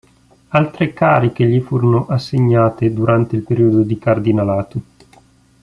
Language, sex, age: Italian, male, 19-29